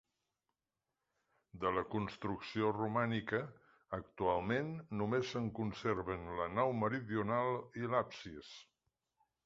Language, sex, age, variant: Catalan, male, 60-69, Central